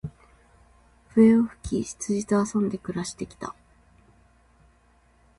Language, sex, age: Japanese, female, 30-39